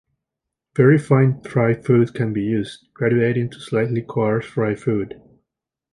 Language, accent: English, United States English